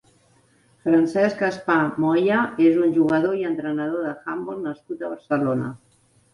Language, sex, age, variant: Catalan, female, 60-69, Central